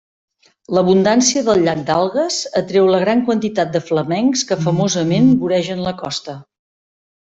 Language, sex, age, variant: Catalan, female, 50-59, Central